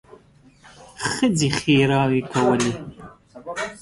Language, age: Pashto, 30-39